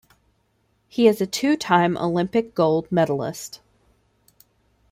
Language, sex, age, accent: English, female, 30-39, United States English